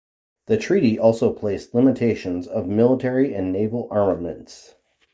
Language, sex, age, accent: English, male, 40-49, Canadian English